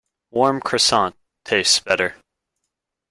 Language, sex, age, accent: English, male, 19-29, United States English